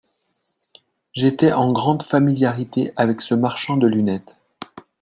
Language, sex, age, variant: French, male, 40-49, Français de métropole